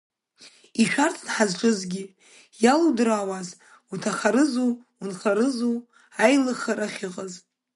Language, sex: Abkhazian, female